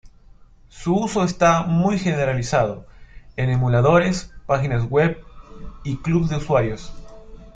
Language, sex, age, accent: Spanish, male, 30-39, Andino-Pacífico: Colombia, Perú, Ecuador, oeste de Bolivia y Venezuela andina